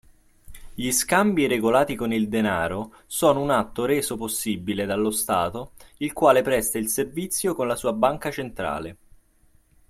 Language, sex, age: Italian, male, 19-29